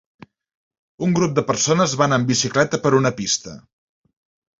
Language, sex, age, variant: Catalan, male, 19-29, Central